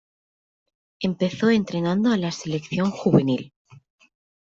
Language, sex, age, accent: Spanish, female, 19-29, España: Sur peninsular (Andalucia, Extremadura, Murcia)